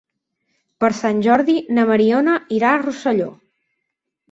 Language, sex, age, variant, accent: Catalan, female, 30-39, Central, Neutre